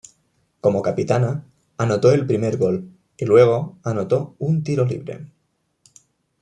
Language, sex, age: Spanish, male, 19-29